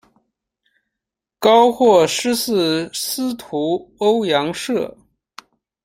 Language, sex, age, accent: Chinese, male, 30-39, 出生地：黑龙江省